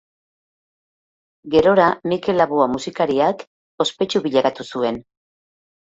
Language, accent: Basque, Mendebalekoa (Araba, Bizkaia, Gipuzkoako mendebaleko herri batzuk)